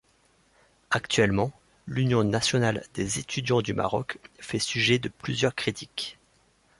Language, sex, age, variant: French, male, 19-29, Français de métropole